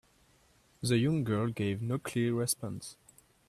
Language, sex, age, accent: English, male, 19-29, England English